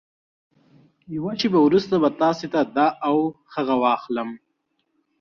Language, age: Pashto, 19-29